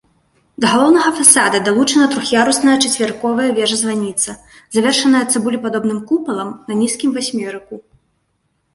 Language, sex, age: Belarusian, female, 30-39